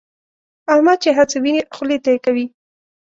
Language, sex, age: Pashto, female, 19-29